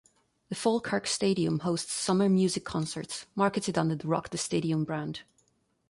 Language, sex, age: English, female, 30-39